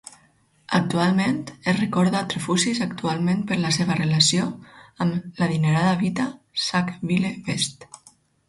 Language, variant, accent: Catalan, Alacantí, valencià